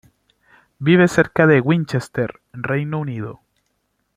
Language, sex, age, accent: Spanish, male, 19-29, Chileno: Chile, Cuyo